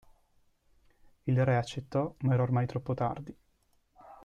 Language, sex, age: Italian, male, 19-29